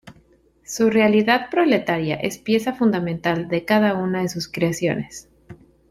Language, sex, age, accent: Spanish, female, 30-39, México